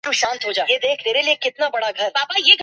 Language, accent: English, United States English